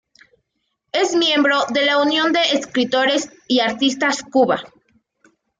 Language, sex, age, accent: Spanish, female, under 19, México